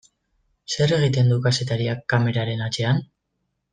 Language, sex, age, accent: Basque, female, 19-29, Mendebalekoa (Araba, Bizkaia, Gipuzkoako mendebaleko herri batzuk)